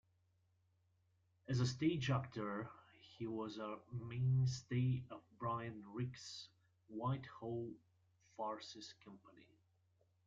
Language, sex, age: English, male, 30-39